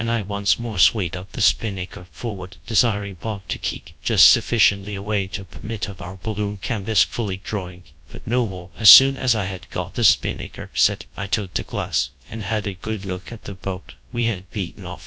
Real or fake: fake